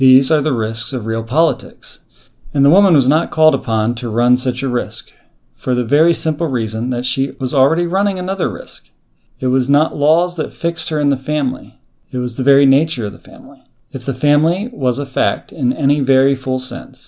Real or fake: real